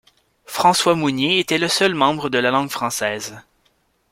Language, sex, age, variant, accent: French, male, 19-29, Français d'Amérique du Nord, Français du Canada